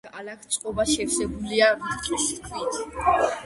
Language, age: Georgian, under 19